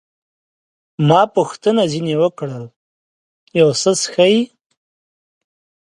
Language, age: Pashto, 19-29